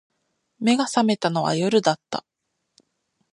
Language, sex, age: Japanese, female, 19-29